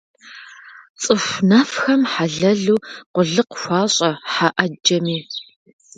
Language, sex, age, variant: Kabardian, female, 30-39, Адыгэбзэ (Къэбэрдей, Кирил, псоми зэдай)